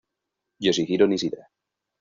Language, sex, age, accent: Spanish, male, 30-39, España: Norte peninsular (Asturias, Castilla y León, Cantabria, País Vasco, Navarra, Aragón, La Rioja, Guadalajara, Cuenca)